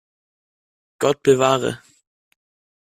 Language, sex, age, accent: German, male, under 19, Deutschland Deutsch